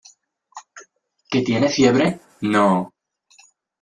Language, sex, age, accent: Spanish, male, under 19, España: Centro-Sur peninsular (Madrid, Toledo, Castilla-La Mancha)